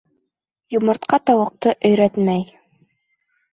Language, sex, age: Bashkir, female, 19-29